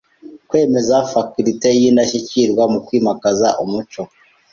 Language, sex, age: Kinyarwanda, male, 19-29